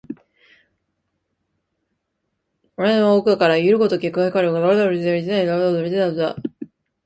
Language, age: Japanese, 19-29